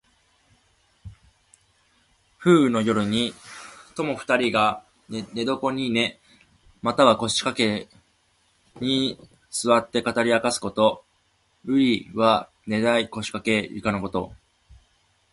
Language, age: Japanese, 19-29